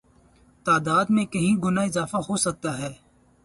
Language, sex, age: Urdu, male, 19-29